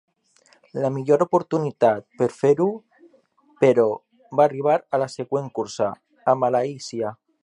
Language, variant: Catalan, Central